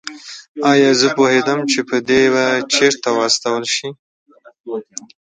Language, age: Pashto, 19-29